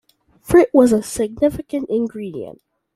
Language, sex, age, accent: English, male, under 19, United States English